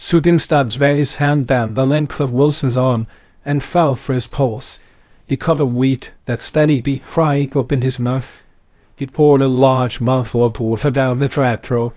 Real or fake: fake